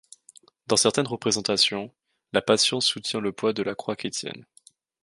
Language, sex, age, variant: French, male, 19-29, Français de métropole